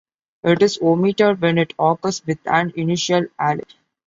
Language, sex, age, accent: English, male, 19-29, India and South Asia (India, Pakistan, Sri Lanka)